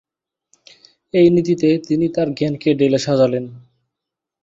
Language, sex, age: Bengali, male, 19-29